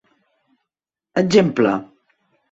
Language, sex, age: Catalan, female, 50-59